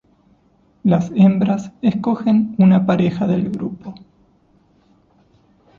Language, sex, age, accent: Spanish, male, 30-39, Rioplatense: Argentina, Uruguay, este de Bolivia, Paraguay